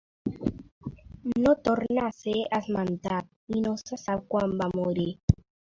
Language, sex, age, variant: Catalan, female, under 19, Central